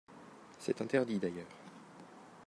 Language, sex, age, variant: French, male, 40-49, Français de métropole